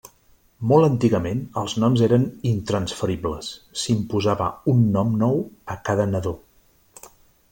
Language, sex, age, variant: Catalan, male, 50-59, Central